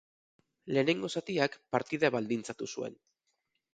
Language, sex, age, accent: Basque, male, 40-49, Mendebalekoa (Araba, Bizkaia, Gipuzkoako mendebaleko herri batzuk)